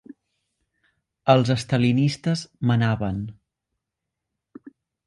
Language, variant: Catalan, Central